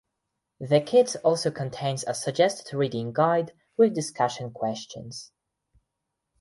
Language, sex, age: English, male, 19-29